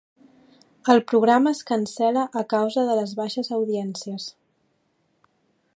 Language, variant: Catalan, Balear